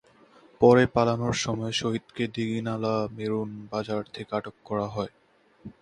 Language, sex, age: Bengali, male, 19-29